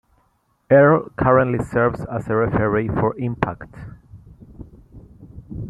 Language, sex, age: English, male, 30-39